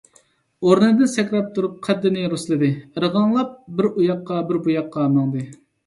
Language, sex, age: Uyghur, male, 30-39